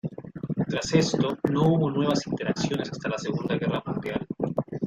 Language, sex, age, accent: Spanish, male, 19-29, América central